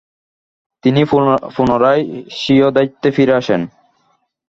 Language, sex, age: Bengali, male, 19-29